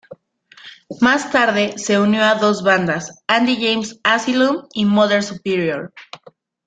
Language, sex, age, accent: Spanish, female, 19-29, México